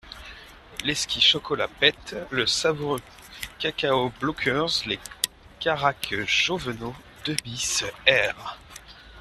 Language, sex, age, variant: French, male, 19-29, Français de métropole